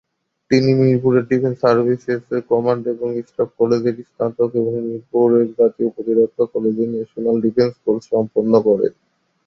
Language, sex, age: Bengali, male, 19-29